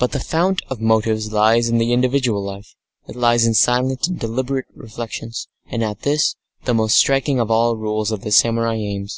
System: none